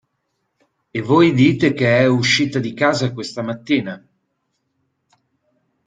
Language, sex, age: Italian, male, 50-59